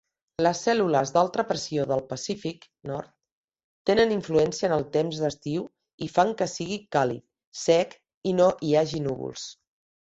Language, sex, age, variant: Catalan, female, 50-59, Central